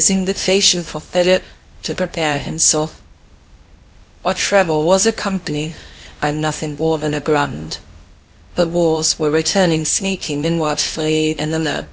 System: TTS, VITS